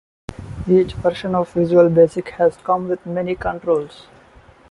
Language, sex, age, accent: English, male, 19-29, India and South Asia (India, Pakistan, Sri Lanka)